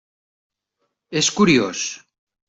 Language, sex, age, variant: Catalan, male, 50-59, Central